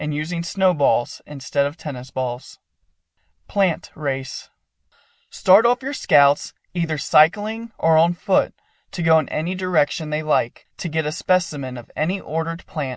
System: none